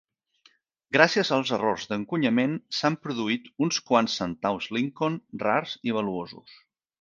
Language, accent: Catalan, Català central